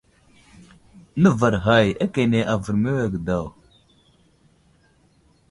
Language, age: Wuzlam, 19-29